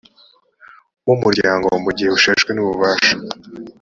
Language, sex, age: Kinyarwanda, male, 19-29